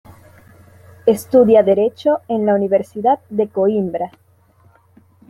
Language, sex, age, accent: Spanish, female, 19-29, Caribe: Cuba, Venezuela, Puerto Rico, República Dominicana, Panamá, Colombia caribeña, México caribeño, Costa del golfo de México